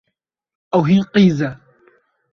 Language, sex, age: Kurdish, male, 19-29